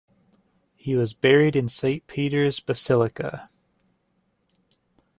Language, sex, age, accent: English, male, 19-29, United States English